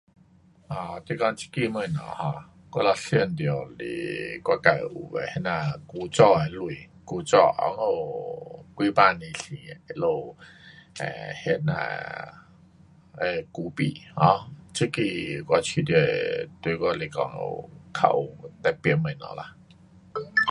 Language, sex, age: Pu-Xian Chinese, male, 50-59